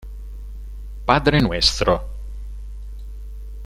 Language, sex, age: Italian, male, 60-69